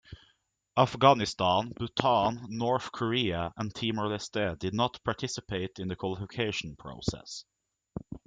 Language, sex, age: English, male, 19-29